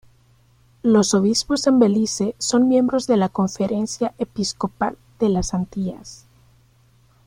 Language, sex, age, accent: Spanish, female, 30-39, América central